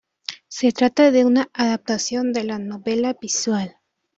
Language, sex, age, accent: Spanish, female, 19-29, España: Norte peninsular (Asturias, Castilla y León, Cantabria, País Vasco, Navarra, Aragón, La Rioja, Guadalajara, Cuenca)